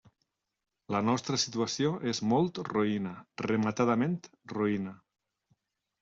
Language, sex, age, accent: Catalan, male, 50-59, valencià